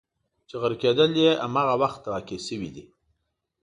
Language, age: Pashto, 40-49